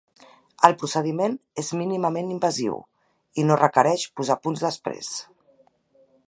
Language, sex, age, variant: Catalan, female, 40-49, Central